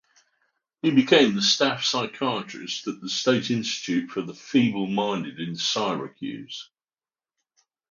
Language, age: English, 60-69